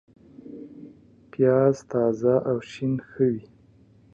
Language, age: Pashto, 30-39